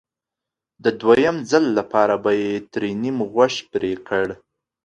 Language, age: Pashto, 19-29